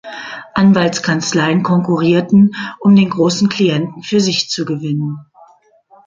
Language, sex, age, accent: German, female, 50-59, Deutschland Deutsch